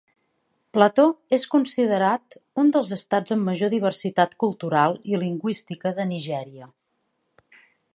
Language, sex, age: Catalan, female, 40-49